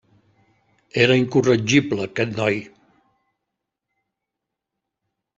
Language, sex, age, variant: Catalan, male, 70-79, Central